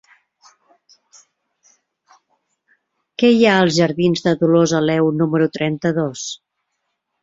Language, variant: Catalan, Central